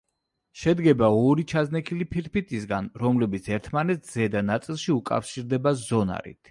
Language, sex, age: Georgian, male, 40-49